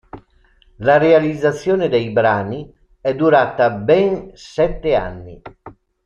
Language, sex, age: Italian, male, 60-69